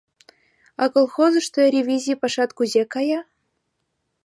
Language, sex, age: Mari, female, under 19